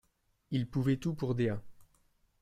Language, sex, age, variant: French, male, 19-29, Français de métropole